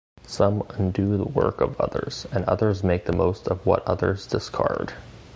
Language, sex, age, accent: English, male, 19-29, United States English